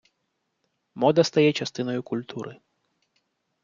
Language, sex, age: Ukrainian, male, 40-49